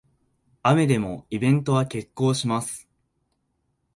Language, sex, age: Japanese, male, 19-29